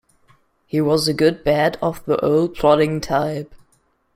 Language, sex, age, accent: English, male, under 19, England English